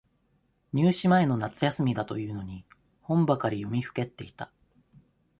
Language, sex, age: Japanese, male, 30-39